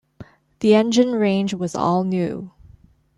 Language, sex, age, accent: English, female, 19-29, Hong Kong English